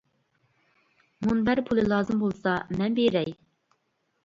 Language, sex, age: Uyghur, female, 30-39